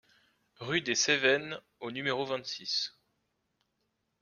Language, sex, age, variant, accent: French, male, 19-29, Français d'Europe, Français de Suisse